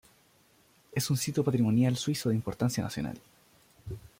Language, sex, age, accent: Spanish, male, 19-29, Chileno: Chile, Cuyo